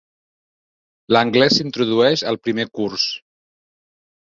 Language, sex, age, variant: Catalan, male, 40-49, Central